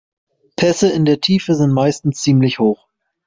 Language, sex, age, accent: German, male, 30-39, Deutschland Deutsch